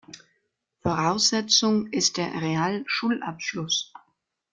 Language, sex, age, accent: German, female, 19-29, Deutschland Deutsch